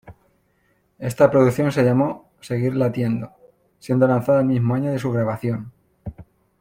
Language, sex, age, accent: Spanish, male, 30-39, España: Centro-Sur peninsular (Madrid, Toledo, Castilla-La Mancha)